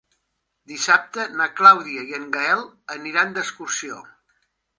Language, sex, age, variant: Catalan, male, 60-69, Central